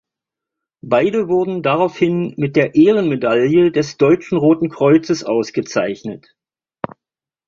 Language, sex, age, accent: German, male, 50-59, Deutschland Deutsch